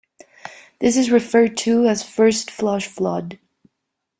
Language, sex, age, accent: English, female, 19-29, United States English